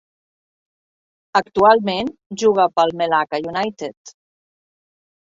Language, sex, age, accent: Catalan, female, 50-59, Català central